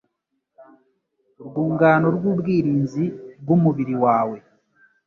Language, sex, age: Kinyarwanda, male, 30-39